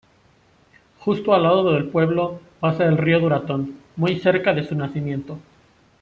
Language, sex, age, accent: Spanish, male, 19-29, México